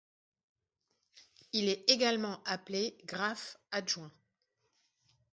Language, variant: French, Français de métropole